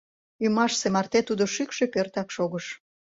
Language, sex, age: Mari, female, 30-39